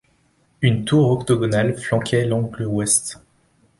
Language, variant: French, Français de métropole